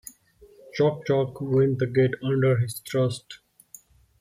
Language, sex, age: English, male, 19-29